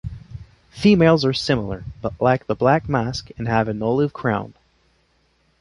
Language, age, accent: English, 19-29, Canadian English